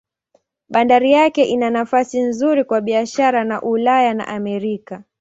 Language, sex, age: Swahili, female, 19-29